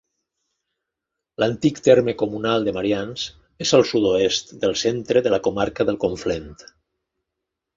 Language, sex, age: Catalan, male, 50-59